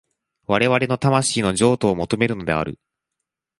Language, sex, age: Japanese, male, 19-29